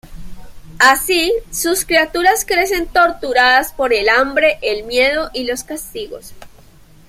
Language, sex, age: Spanish, female, 19-29